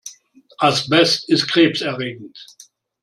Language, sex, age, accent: German, male, 60-69, Deutschland Deutsch